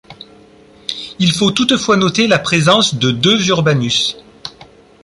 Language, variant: French, Français de métropole